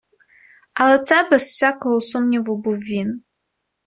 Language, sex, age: Ukrainian, female, 30-39